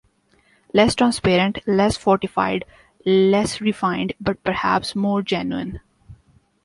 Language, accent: English, India and South Asia (India, Pakistan, Sri Lanka)